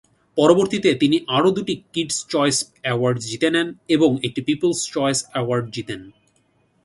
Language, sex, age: Bengali, male, 19-29